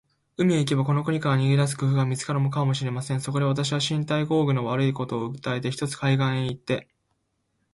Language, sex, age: Japanese, male, 19-29